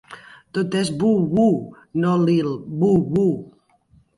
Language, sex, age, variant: Catalan, female, 40-49, Central